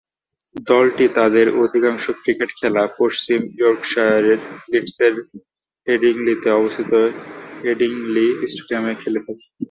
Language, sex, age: Bengali, male, 19-29